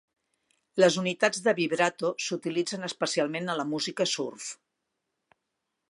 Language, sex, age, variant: Catalan, female, 60-69, Central